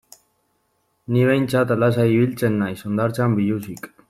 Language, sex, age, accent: Basque, male, 19-29, Mendebalekoa (Araba, Bizkaia, Gipuzkoako mendebaleko herri batzuk)